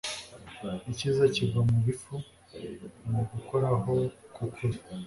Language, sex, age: Kinyarwanda, male, 19-29